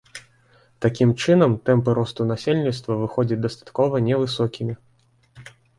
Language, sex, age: Belarusian, male, 30-39